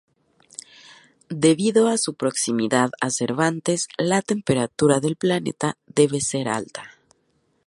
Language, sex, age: Spanish, female, 30-39